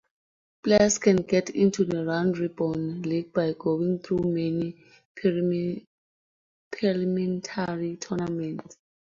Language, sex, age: English, female, 19-29